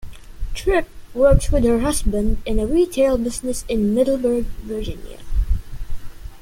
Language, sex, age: English, male, under 19